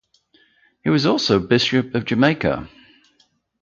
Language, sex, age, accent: English, male, 50-59, England English